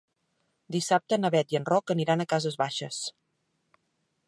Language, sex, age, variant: Catalan, female, 50-59, Central